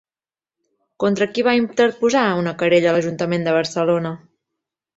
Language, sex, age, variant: Catalan, female, 30-39, Central